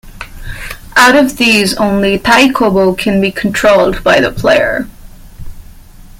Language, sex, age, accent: English, female, 19-29, India and South Asia (India, Pakistan, Sri Lanka)